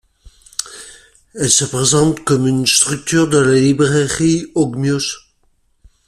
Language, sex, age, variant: French, male, 50-59, Français de métropole